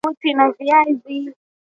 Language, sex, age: Swahili, female, 19-29